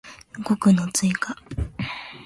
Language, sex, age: Japanese, female, 19-29